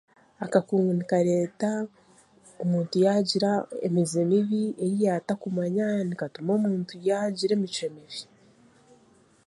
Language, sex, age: Chiga, female, 19-29